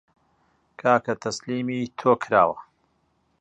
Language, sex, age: Central Kurdish, male, 40-49